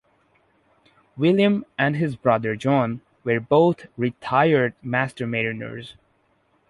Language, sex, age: English, male, under 19